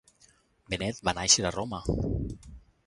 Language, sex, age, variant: Catalan, male, 40-49, Valencià meridional